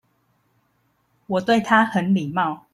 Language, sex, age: Chinese, female, 30-39